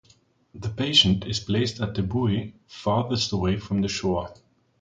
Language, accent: English, German English